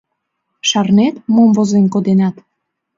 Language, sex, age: Mari, female, under 19